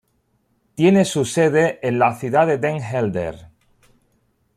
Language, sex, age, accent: Spanish, male, 40-49, España: Sur peninsular (Andalucia, Extremadura, Murcia)